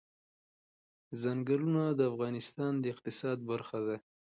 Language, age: Pashto, 19-29